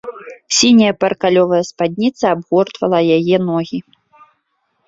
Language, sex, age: Belarusian, female, 30-39